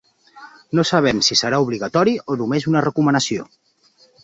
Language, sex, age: Catalan, male, 30-39